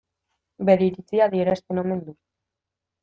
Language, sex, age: Basque, female, 19-29